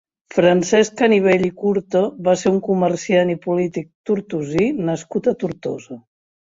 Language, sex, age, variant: Catalan, female, 60-69, Central